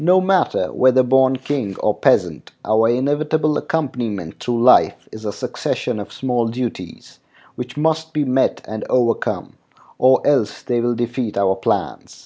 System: none